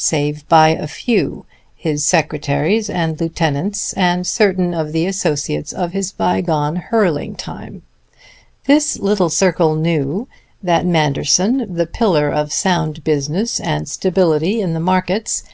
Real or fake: real